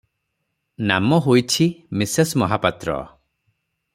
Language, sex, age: Odia, male, 30-39